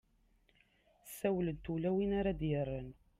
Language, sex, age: Kabyle, female, 19-29